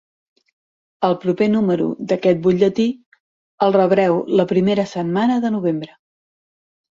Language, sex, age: Catalan, female, 50-59